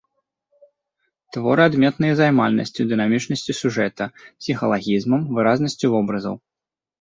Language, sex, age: Belarusian, male, 30-39